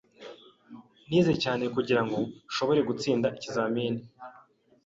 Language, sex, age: Kinyarwanda, male, 19-29